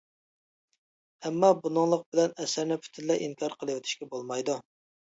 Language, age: Uyghur, 19-29